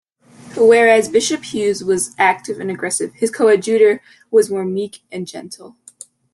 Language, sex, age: English, female, under 19